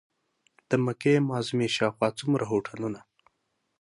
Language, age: Pashto, 19-29